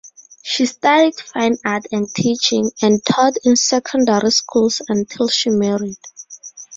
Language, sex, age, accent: English, female, 19-29, Southern African (South Africa, Zimbabwe, Namibia)